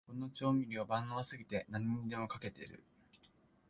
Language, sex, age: Japanese, male, 19-29